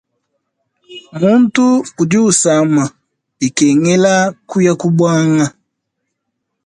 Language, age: Luba-Lulua, 30-39